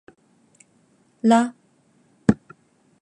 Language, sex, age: Japanese, female, 19-29